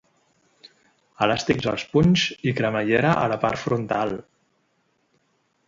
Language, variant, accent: Catalan, Central, central